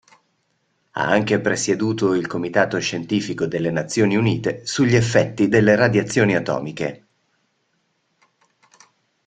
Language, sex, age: Italian, male, 40-49